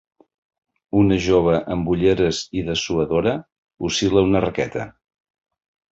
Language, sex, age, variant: Catalan, male, 60-69, Central